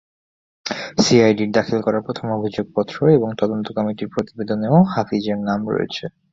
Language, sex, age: Bengali, male, 19-29